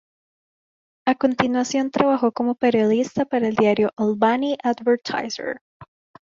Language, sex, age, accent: Spanish, female, under 19, América central